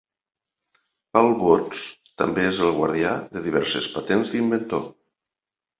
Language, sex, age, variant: Catalan, male, 50-59, Septentrional